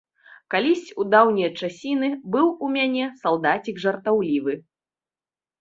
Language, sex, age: Belarusian, female, 30-39